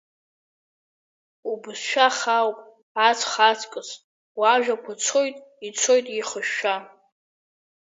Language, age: Abkhazian, under 19